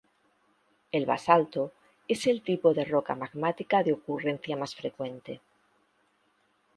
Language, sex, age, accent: Spanish, female, 50-59, España: Centro-Sur peninsular (Madrid, Toledo, Castilla-La Mancha)